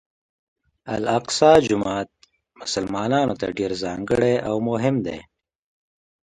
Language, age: Pashto, 19-29